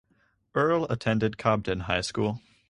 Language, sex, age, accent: English, male, under 19, United States English